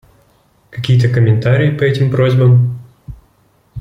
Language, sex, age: Russian, male, 19-29